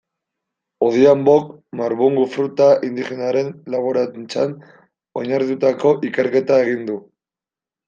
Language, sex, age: Basque, male, 19-29